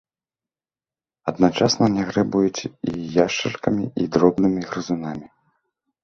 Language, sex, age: Belarusian, male, 30-39